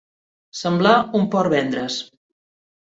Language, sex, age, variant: Catalan, female, 50-59, Central